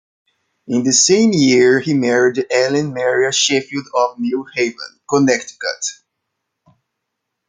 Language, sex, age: English, male, 30-39